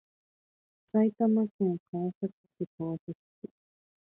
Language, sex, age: Japanese, female, 30-39